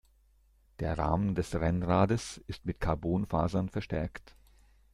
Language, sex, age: German, male, 60-69